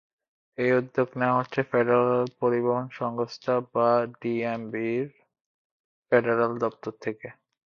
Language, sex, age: Bengali, male, 19-29